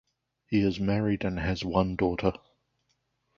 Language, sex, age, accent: English, male, 30-39, New Zealand English